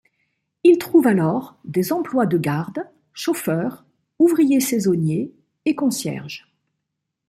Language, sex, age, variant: French, female, 50-59, Français de métropole